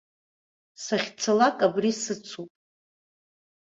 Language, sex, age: Abkhazian, female, 40-49